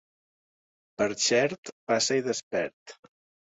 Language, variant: Catalan, Central